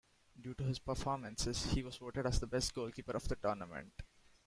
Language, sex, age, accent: English, male, 19-29, India and South Asia (India, Pakistan, Sri Lanka)